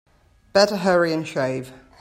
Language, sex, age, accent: English, female, 30-39, England English